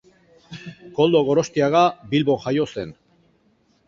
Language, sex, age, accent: Basque, male, 50-59, Erdialdekoa edo Nafarra (Gipuzkoa, Nafarroa)